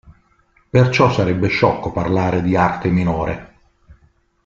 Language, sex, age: Italian, male, 50-59